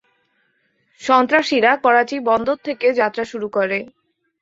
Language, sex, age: Bengali, female, 19-29